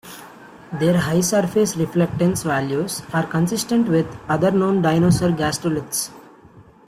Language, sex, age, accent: English, male, 19-29, India and South Asia (India, Pakistan, Sri Lanka)